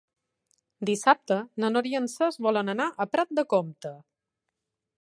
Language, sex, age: Catalan, female, 30-39